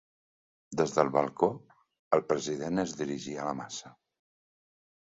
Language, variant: Catalan, Central